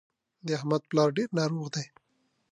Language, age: Pashto, 19-29